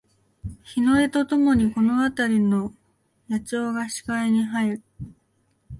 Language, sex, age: Japanese, female, 19-29